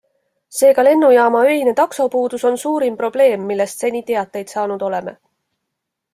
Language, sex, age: Estonian, female, 40-49